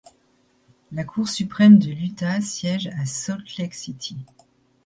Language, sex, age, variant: French, female, 40-49, Français de métropole